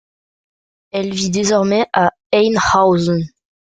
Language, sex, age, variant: French, male, under 19, Français de métropole